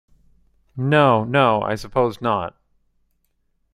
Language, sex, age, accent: English, male, 40-49, Canadian English